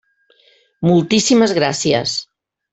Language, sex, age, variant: Catalan, female, 60-69, Central